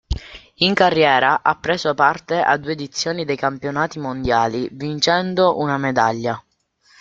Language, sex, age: Italian, male, under 19